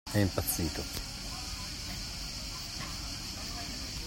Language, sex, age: Italian, male, 50-59